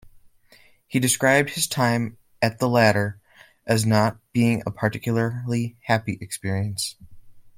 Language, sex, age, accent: English, male, under 19, United States English